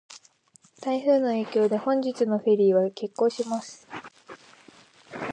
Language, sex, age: Japanese, female, 19-29